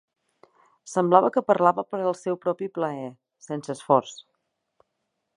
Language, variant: Catalan, Nord-Occidental